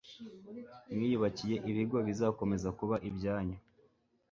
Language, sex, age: Kinyarwanda, male, 19-29